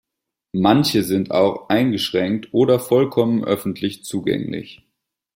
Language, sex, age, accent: German, male, 19-29, Deutschland Deutsch